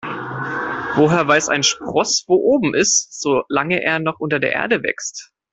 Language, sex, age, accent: German, male, 19-29, Deutschland Deutsch